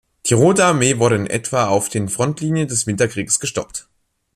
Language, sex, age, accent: German, male, under 19, Deutschland Deutsch